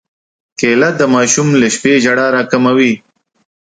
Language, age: Pashto, 30-39